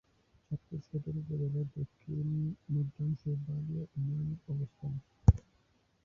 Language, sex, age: Bengali, male, 19-29